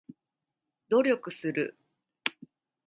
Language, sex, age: Japanese, female, 30-39